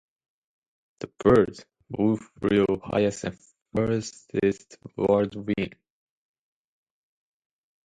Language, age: English, 19-29